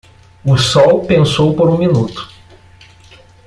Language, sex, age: Portuguese, male, 40-49